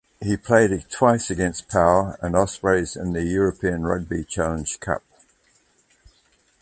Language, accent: English, New Zealand English